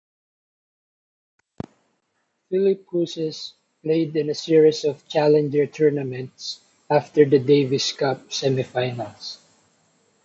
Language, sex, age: English, male, 19-29